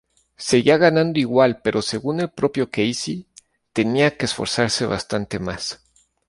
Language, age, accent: Spanish, 30-39, México